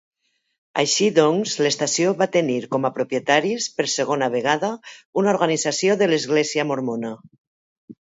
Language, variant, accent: Catalan, Valencià meridional, valencià